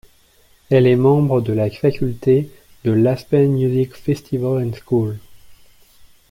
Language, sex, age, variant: French, male, 19-29, Français de métropole